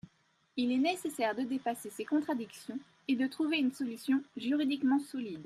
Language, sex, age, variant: French, female, 30-39, Français de métropole